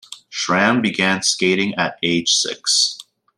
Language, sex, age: English, male, 19-29